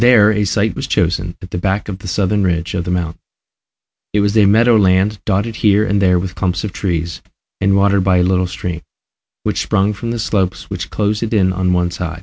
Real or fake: real